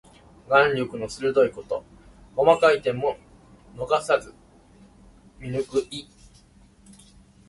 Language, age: Japanese, 19-29